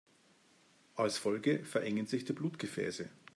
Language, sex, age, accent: German, male, 50-59, Deutschland Deutsch